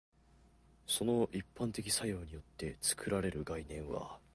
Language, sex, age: Japanese, male, under 19